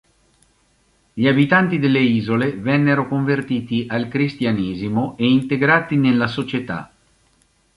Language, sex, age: Italian, male, 50-59